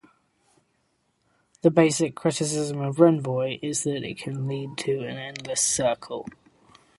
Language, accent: English, England English